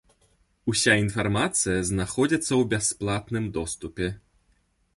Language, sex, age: Belarusian, male, 19-29